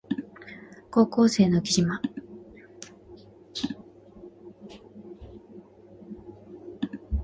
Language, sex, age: Japanese, female, 19-29